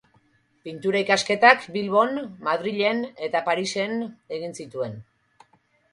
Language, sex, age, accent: Basque, female, 40-49, Erdialdekoa edo Nafarra (Gipuzkoa, Nafarroa)